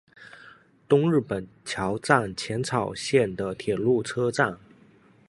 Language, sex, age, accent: Chinese, male, 19-29, 出生地：福建省